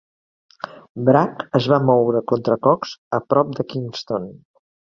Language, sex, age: Catalan, female, 70-79